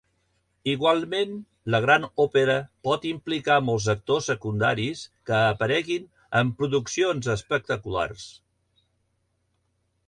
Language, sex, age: Catalan, male, 80-89